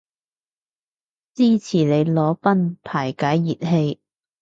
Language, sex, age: Cantonese, female, 30-39